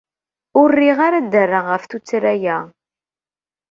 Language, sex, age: Kabyle, female, 30-39